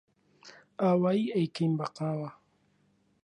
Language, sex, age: Central Kurdish, male, 19-29